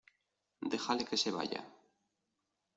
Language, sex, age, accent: Spanish, male, 19-29, España: Norte peninsular (Asturias, Castilla y León, Cantabria, País Vasco, Navarra, Aragón, La Rioja, Guadalajara, Cuenca)